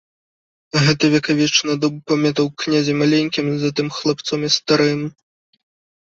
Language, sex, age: Belarusian, male, 19-29